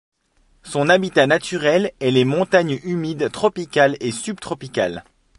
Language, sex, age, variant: French, male, 30-39, Français de métropole